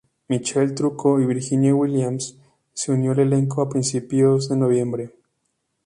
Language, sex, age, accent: Spanish, male, 19-29, México